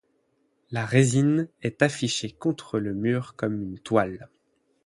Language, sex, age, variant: French, male, 19-29, Français de métropole